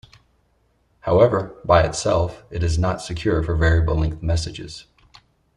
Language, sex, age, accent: English, male, 30-39, United States English